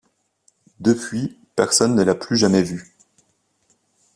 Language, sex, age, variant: French, male, 30-39, Français de métropole